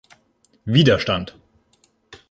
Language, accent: German, Deutschland Deutsch